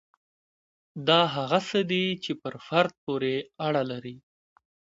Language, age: Pashto, 30-39